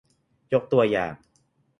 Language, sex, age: Thai, male, 19-29